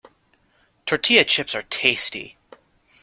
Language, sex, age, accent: English, male, 19-29, United States English